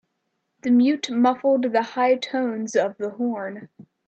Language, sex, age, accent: English, female, under 19, United States English